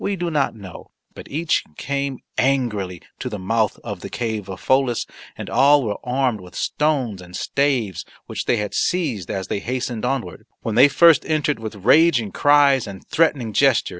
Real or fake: real